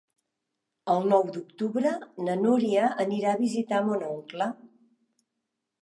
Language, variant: Catalan, Septentrional